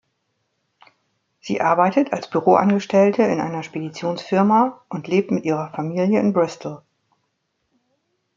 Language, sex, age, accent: German, female, 40-49, Deutschland Deutsch